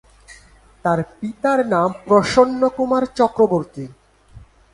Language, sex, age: Bengali, male, 19-29